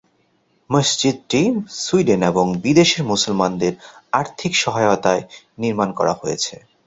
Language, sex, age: Bengali, male, 30-39